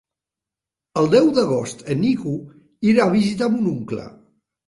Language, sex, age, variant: Catalan, male, 60-69, Septentrional